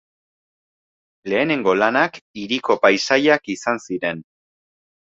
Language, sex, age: Basque, male, 19-29